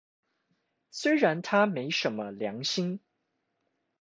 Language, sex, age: Chinese, male, 19-29